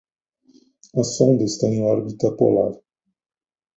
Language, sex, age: Portuguese, male, 50-59